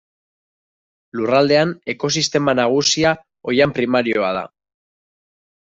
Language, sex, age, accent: Basque, male, 19-29, Mendebalekoa (Araba, Bizkaia, Gipuzkoako mendebaleko herri batzuk)